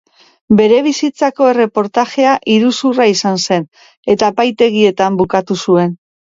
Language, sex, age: Basque, female, 50-59